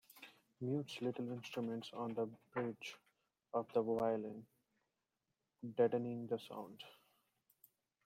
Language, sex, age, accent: English, male, 30-39, India and South Asia (India, Pakistan, Sri Lanka)